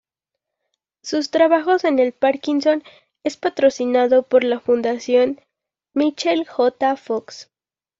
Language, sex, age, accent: Spanish, female, 19-29, México